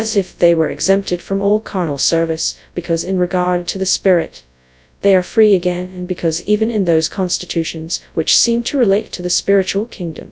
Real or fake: fake